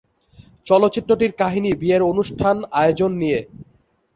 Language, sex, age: Bengali, male, 19-29